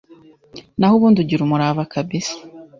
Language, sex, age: Kinyarwanda, female, 19-29